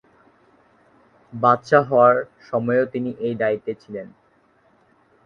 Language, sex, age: Bengali, male, under 19